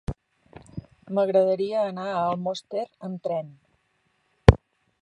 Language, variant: Catalan, Central